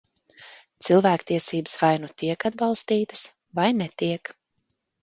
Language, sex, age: Latvian, female, 30-39